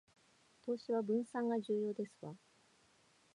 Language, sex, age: Japanese, female, 50-59